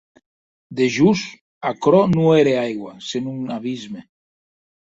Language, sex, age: Occitan, male, 60-69